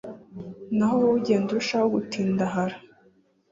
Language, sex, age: Kinyarwanda, female, 19-29